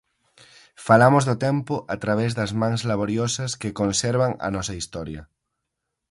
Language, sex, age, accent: Galician, male, 19-29, Oriental (común en zona oriental)